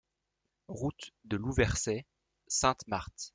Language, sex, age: French, male, 19-29